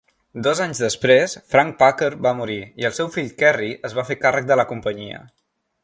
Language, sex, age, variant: Catalan, male, 19-29, Central